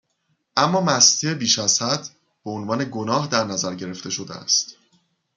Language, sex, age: Persian, male, 30-39